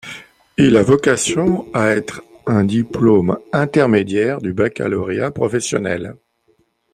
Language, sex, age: French, male, 50-59